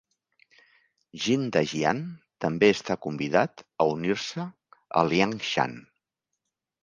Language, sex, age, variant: Catalan, male, 60-69, Central